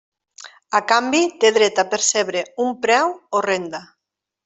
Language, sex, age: Catalan, female, 50-59